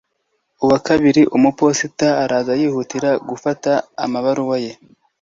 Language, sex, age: Kinyarwanda, male, 40-49